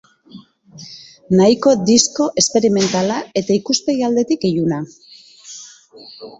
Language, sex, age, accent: Basque, female, 50-59, Mendebalekoa (Araba, Bizkaia, Gipuzkoako mendebaleko herri batzuk)